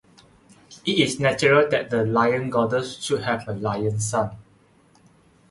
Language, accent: English, Malaysian English